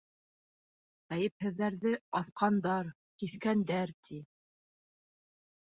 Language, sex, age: Bashkir, female, 30-39